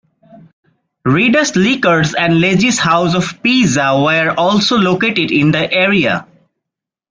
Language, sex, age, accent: English, male, 19-29, India and South Asia (India, Pakistan, Sri Lanka)